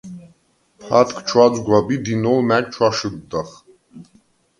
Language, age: Svan, 40-49